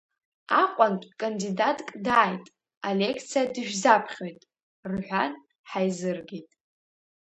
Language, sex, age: Abkhazian, female, under 19